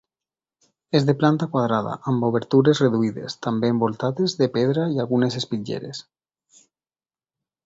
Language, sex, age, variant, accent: Catalan, male, 19-29, Valencià central, valencià